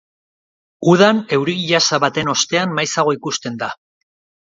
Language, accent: Basque, Erdialdekoa edo Nafarra (Gipuzkoa, Nafarroa)